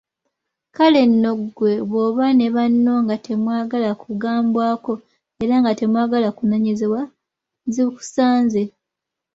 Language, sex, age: Ganda, female, 19-29